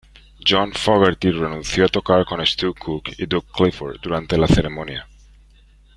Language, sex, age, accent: Spanish, male, 40-49, España: Centro-Sur peninsular (Madrid, Toledo, Castilla-La Mancha)